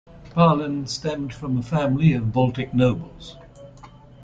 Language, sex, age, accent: English, male, 60-69, England English